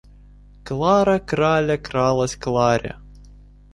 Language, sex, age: Russian, male, 19-29